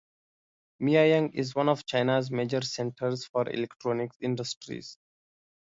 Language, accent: English, United States English